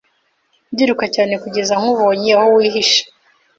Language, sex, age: Kinyarwanda, female, 19-29